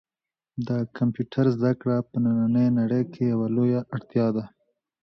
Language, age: Pashto, 19-29